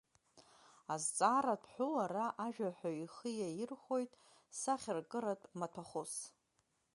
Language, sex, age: Abkhazian, female, 40-49